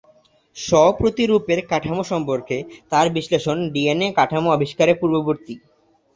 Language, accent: Bengali, Bengali